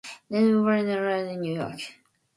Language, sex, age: English, female, 19-29